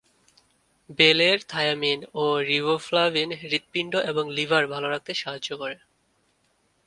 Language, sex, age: Bengali, male, 19-29